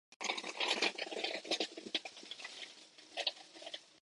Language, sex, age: Japanese, male, 19-29